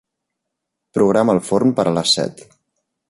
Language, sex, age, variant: Catalan, male, 19-29, Central